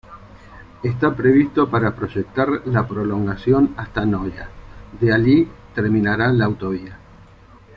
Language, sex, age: Spanish, male, 50-59